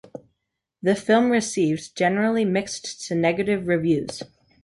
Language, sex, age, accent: English, male, under 19, United States English